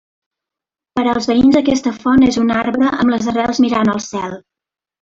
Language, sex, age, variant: Catalan, female, 40-49, Central